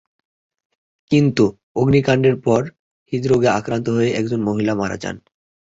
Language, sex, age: Bengali, male, 19-29